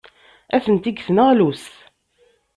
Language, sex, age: Kabyle, female, 30-39